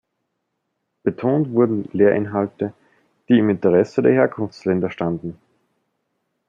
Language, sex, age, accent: German, male, 19-29, Österreichisches Deutsch